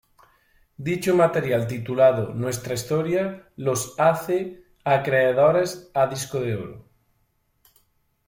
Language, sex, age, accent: Spanish, male, 19-29, España: Sur peninsular (Andalucia, Extremadura, Murcia)